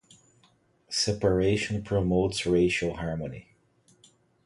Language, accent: English, Brazilian